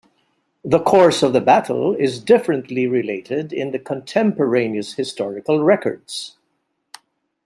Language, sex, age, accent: English, male, 70-79, Filipino